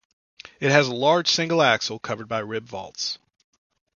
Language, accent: English, United States English